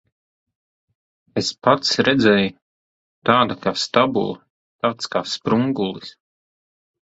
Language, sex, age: Latvian, male, 30-39